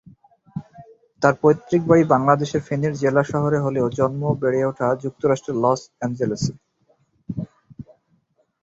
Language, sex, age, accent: Bengali, male, 19-29, Native; Bangladeshi